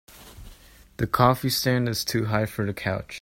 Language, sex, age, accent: English, male, 19-29, United States English